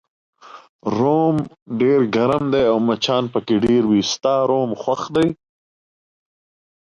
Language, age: Pashto, 19-29